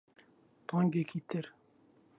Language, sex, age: Central Kurdish, male, 19-29